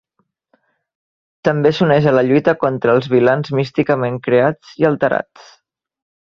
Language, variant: Catalan, Central